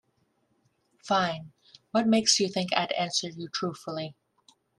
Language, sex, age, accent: English, female, 19-29, United States English